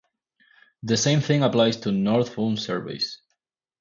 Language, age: English, 19-29